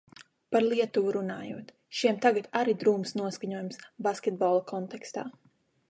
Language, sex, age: Latvian, female, 19-29